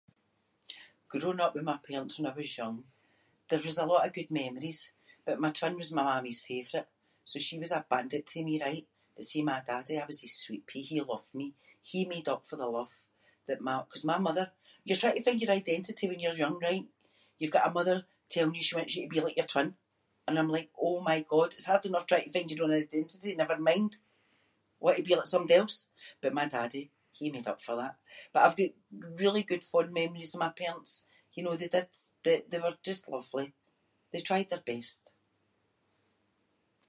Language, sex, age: Scots, female, 60-69